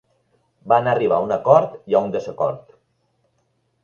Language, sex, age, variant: Catalan, male, 50-59, Balear